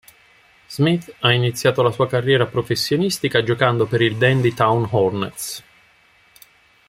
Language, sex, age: Italian, male, 50-59